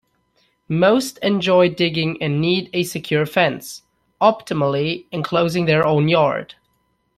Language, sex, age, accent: English, male, 19-29, United States English